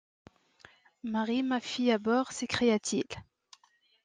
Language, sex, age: French, female, 30-39